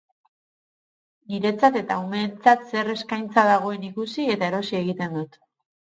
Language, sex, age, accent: Basque, female, 30-39, Mendebalekoa (Araba, Bizkaia, Gipuzkoako mendebaleko herri batzuk)